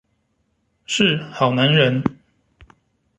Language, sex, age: Chinese, male, 30-39